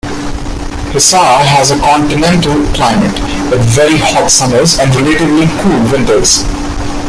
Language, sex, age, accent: English, male, 19-29, India and South Asia (India, Pakistan, Sri Lanka)